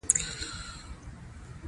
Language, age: Pashto, 19-29